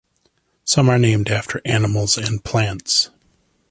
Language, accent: English, United States English